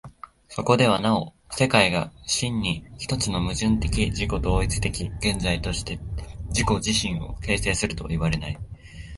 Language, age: Japanese, 19-29